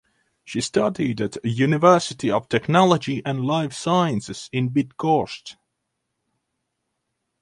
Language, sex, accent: English, male, England English; Scottish English